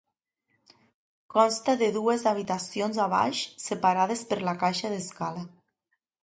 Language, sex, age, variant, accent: Catalan, female, 30-39, Nord-Occidental, nord-occidental